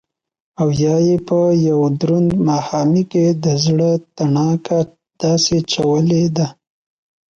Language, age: Pashto, 19-29